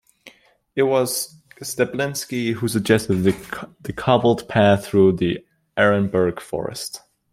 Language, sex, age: English, male, under 19